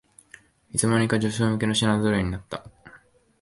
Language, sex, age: Japanese, male, 19-29